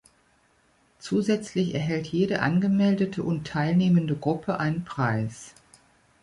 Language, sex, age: German, female, 50-59